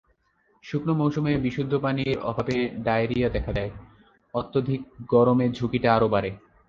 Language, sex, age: Bengali, male, 19-29